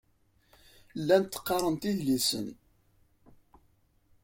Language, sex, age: Kabyle, male, 19-29